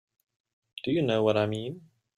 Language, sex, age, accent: English, male, 19-29, Southern African (South Africa, Zimbabwe, Namibia)